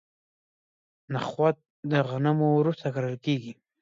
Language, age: Pashto, 19-29